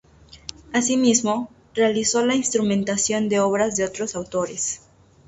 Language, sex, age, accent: Spanish, female, 19-29, México